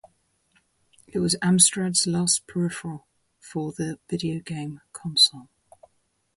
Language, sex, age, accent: English, female, 50-59, England English